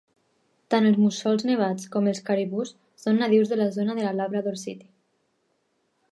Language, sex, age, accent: Catalan, female, 19-29, Tortosí